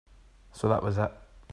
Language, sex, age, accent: English, male, 19-29, Scottish English